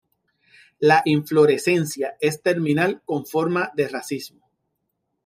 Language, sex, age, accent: Spanish, male, 40-49, Caribe: Cuba, Venezuela, Puerto Rico, República Dominicana, Panamá, Colombia caribeña, México caribeño, Costa del golfo de México